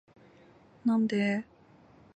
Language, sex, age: Japanese, female, 19-29